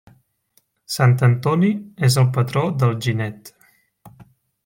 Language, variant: Catalan, Central